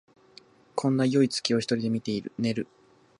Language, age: Japanese, 19-29